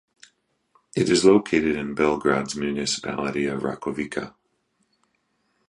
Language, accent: English, United States English